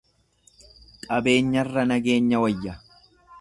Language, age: Oromo, 30-39